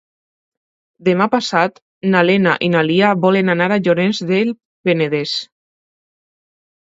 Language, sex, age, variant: Catalan, female, under 19, Alacantí